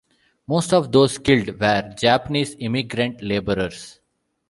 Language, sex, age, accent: English, male, 40-49, India and South Asia (India, Pakistan, Sri Lanka)